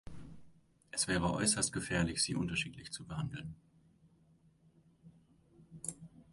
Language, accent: German, Deutschland Deutsch